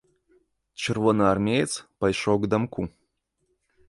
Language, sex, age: Belarusian, male, 30-39